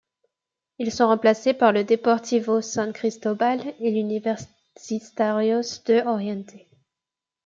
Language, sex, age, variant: French, female, 19-29, Français de métropole